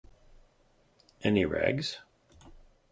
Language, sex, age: Spanish, male, 50-59